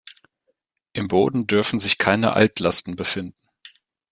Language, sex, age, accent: German, male, 19-29, Deutschland Deutsch